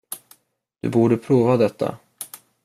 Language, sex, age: Swedish, male, under 19